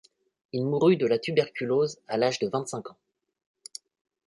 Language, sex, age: French, male, 19-29